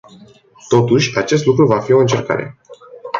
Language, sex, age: Romanian, male, 19-29